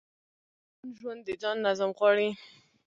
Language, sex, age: Pashto, female, 19-29